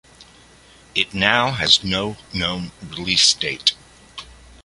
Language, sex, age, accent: English, male, 50-59, United States English